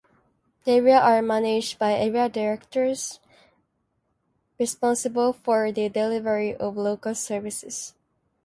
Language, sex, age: English, female, 19-29